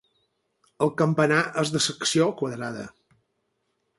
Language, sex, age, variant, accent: Catalan, male, 50-59, Balear, menorquí